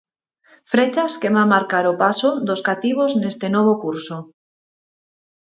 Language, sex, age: Galician, female, 40-49